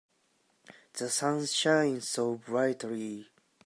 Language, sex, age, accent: English, male, 19-29, United States English